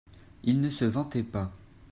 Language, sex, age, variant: French, male, 19-29, Français de métropole